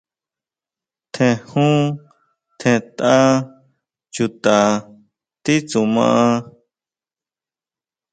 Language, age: Huautla Mazatec, 19-29